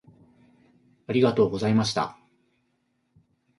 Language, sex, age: Japanese, male, 50-59